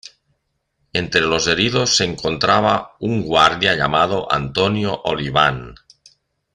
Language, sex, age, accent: Spanish, male, 50-59, España: Norte peninsular (Asturias, Castilla y León, Cantabria, País Vasco, Navarra, Aragón, La Rioja, Guadalajara, Cuenca)